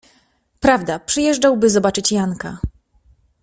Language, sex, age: Polish, female, 30-39